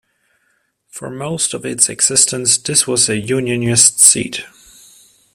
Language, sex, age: English, male, 30-39